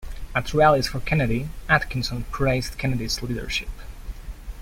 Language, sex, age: English, male, 19-29